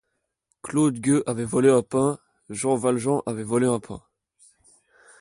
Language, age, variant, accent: French, under 19, Français d'Europe, Français de Belgique